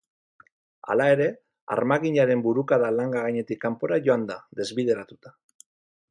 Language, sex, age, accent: Basque, male, 40-49, Mendebalekoa (Araba, Bizkaia, Gipuzkoako mendebaleko herri batzuk)